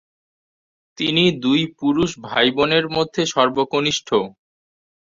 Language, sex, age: Bengali, male, under 19